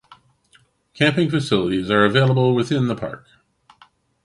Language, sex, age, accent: English, male, 50-59, Canadian English